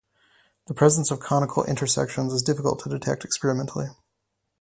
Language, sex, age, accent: English, male, 30-39, United States English